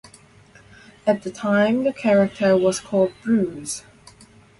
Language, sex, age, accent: English, female, 19-29, Hong Kong English